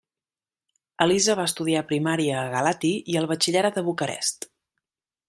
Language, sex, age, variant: Catalan, female, 30-39, Central